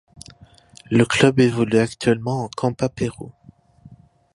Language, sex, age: French, male, 19-29